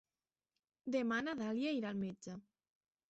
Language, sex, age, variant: Catalan, female, 19-29, Central